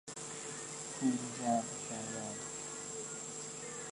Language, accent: Persian, فارسی